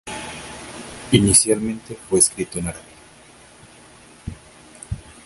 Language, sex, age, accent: Spanish, male, 19-29, Andino-Pacífico: Colombia, Perú, Ecuador, oeste de Bolivia y Venezuela andina